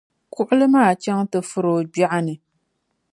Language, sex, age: Dagbani, female, 19-29